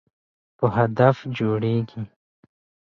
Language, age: Pashto, 19-29